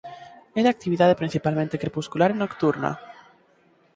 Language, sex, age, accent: Galician, male, 19-29, Normativo (estándar)